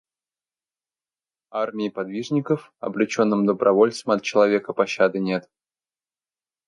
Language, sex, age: Russian, male, 19-29